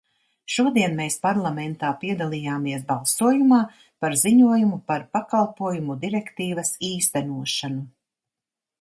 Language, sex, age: Latvian, female, 60-69